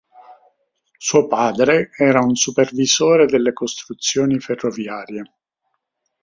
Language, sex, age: Italian, male, 60-69